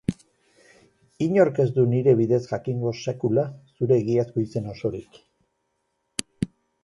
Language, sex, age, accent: Basque, male, 50-59, Erdialdekoa edo Nafarra (Gipuzkoa, Nafarroa)